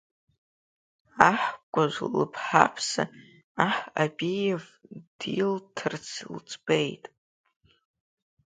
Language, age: Abkhazian, under 19